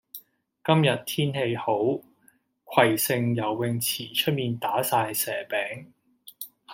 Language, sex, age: Cantonese, male, 30-39